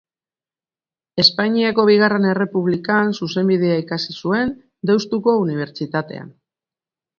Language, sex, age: Basque, female, 50-59